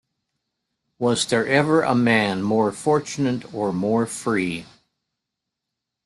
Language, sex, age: English, male, 70-79